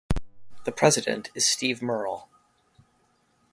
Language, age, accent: English, 50-59, United States English